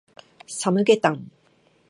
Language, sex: Japanese, female